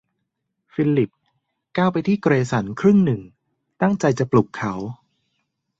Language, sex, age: Thai, male, 30-39